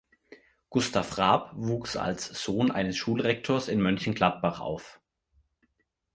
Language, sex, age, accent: German, male, 30-39, Deutschland Deutsch